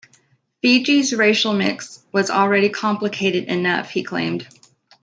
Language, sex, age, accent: English, female, 40-49, United States English